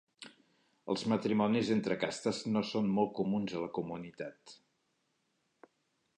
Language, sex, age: Catalan, male, 50-59